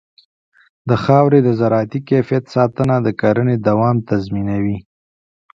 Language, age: Pashto, 19-29